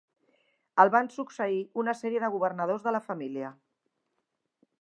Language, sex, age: Catalan, female, 50-59